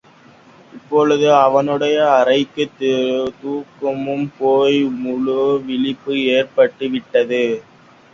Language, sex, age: Tamil, male, under 19